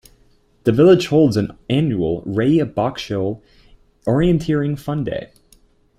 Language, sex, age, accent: English, male, 19-29, United States English